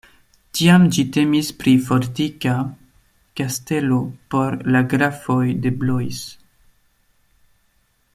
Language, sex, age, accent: Esperanto, male, 19-29, Internacia